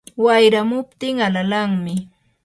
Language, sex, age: Yanahuanca Pasco Quechua, female, 30-39